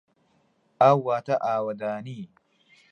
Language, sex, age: Central Kurdish, male, 19-29